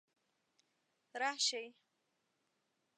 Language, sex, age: Pashto, female, 19-29